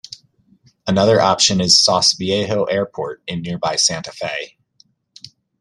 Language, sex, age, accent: English, male, 30-39, United States English